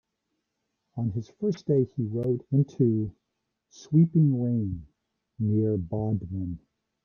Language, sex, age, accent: English, male, 60-69, United States English